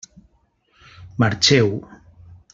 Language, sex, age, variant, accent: Catalan, male, 40-49, Valencià meridional, valencià